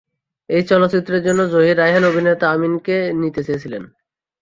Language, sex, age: Bengali, male, 19-29